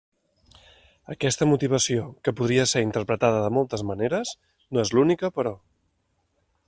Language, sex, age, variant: Catalan, male, 30-39, Nord-Occidental